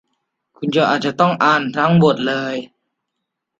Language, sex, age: Thai, male, under 19